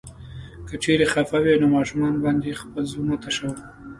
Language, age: Pashto, 30-39